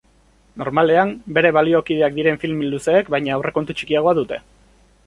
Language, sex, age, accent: Basque, male, 19-29, Erdialdekoa edo Nafarra (Gipuzkoa, Nafarroa)